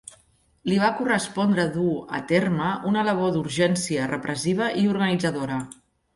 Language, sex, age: Catalan, female, 50-59